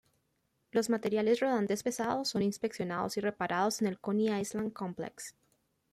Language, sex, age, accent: Spanish, female, 19-29, Caribe: Cuba, Venezuela, Puerto Rico, República Dominicana, Panamá, Colombia caribeña, México caribeño, Costa del golfo de México